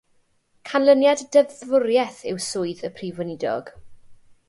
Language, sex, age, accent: Welsh, female, 19-29, Y Deyrnas Unedig Cymraeg